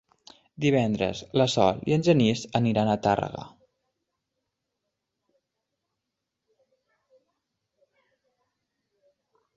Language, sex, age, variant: Catalan, male, under 19, Nord-Occidental